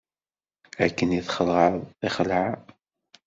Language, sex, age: Kabyle, male, 50-59